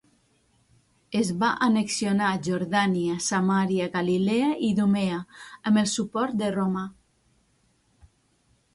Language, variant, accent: Catalan, Central, central